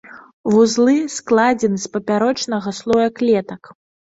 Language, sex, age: Belarusian, female, 30-39